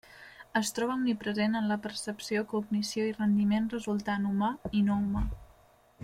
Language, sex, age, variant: Catalan, female, 19-29, Central